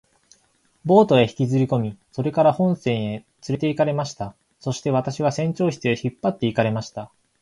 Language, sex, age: Japanese, male, 19-29